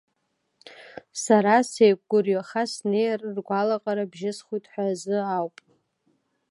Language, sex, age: Abkhazian, female, 19-29